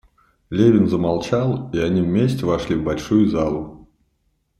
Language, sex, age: Russian, male, 30-39